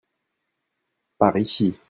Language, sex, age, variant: French, male, 19-29, Français de métropole